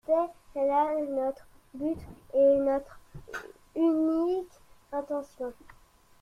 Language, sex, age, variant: French, male, 40-49, Français de métropole